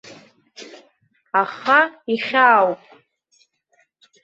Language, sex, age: Abkhazian, female, 40-49